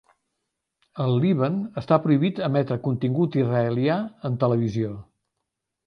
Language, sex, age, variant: Catalan, male, 70-79, Central